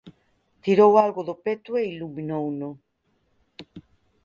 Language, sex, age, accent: Galician, female, 50-59, Central (sen gheada)